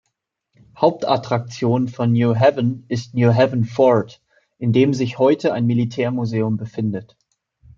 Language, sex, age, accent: German, male, 19-29, Deutschland Deutsch